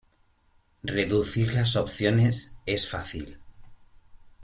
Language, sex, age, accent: Spanish, male, 30-39, España: Norte peninsular (Asturias, Castilla y León, Cantabria, País Vasco, Navarra, Aragón, La Rioja, Guadalajara, Cuenca)